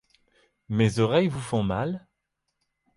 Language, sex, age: French, male, 30-39